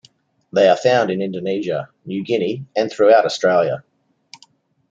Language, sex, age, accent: English, male, 30-39, Australian English